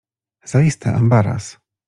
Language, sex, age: Polish, male, 40-49